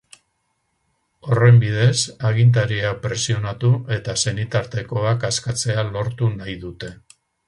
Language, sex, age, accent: Basque, male, 70-79, Mendebalekoa (Araba, Bizkaia, Gipuzkoako mendebaleko herri batzuk)